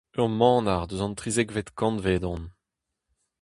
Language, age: Breton, 30-39